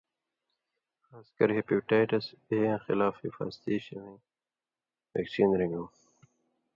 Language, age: Indus Kohistani, 19-29